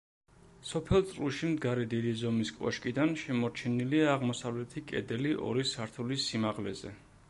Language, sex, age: Georgian, male, 30-39